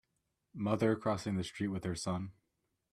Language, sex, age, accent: English, male, 19-29, United States English